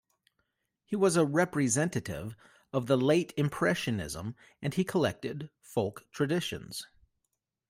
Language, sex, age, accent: English, male, 40-49, United States English